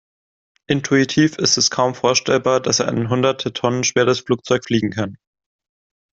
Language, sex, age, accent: German, male, 19-29, Deutschland Deutsch